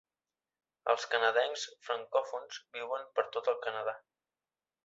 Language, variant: Catalan, Central